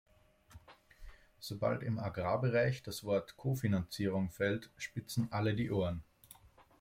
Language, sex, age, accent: German, male, 19-29, Österreichisches Deutsch